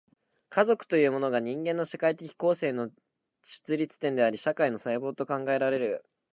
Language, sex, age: Japanese, male, 19-29